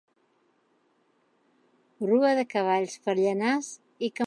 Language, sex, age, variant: Catalan, female, 40-49, Central